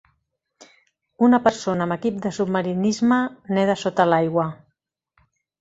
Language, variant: Catalan, Central